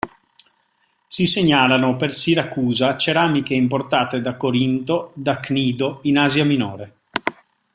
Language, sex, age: Italian, male, 30-39